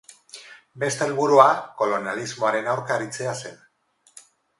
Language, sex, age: Basque, female, 50-59